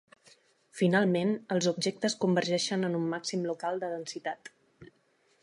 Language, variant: Catalan, Nord-Occidental